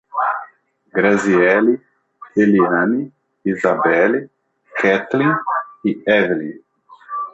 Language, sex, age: Portuguese, male, 30-39